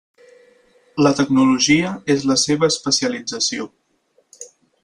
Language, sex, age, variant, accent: Catalan, male, 19-29, Central, central; Barceloní